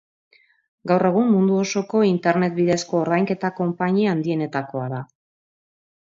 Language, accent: Basque, Mendebalekoa (Araba, Bizkaia, Gipuzkoako mendebaleko herri batzuk)